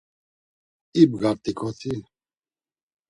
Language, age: Laz, 50-59